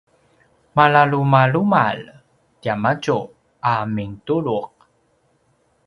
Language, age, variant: Paiwan, 30-39, pinayuanan a kinaikacedasan (東排灣語)